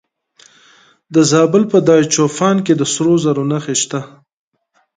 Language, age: Pashto, 30-39